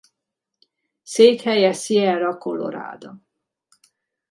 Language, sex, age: Hungarian, female, 50-59